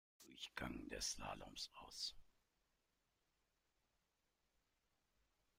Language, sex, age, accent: German, male, 40-49, Deutschland Deutsch